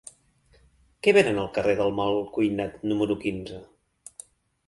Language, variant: Catalan, Central